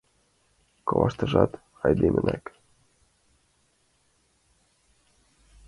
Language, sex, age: Mari, male, under 19